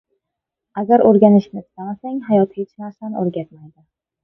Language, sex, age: Uzbek, female, 30-39